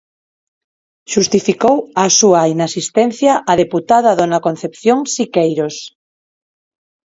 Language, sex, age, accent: Galician, female, 40-49, Neofalante